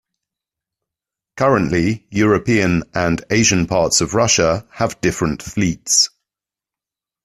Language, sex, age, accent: English, male, 40-49, England English